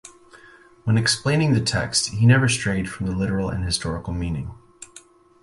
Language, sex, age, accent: English, male, 30-39, United States English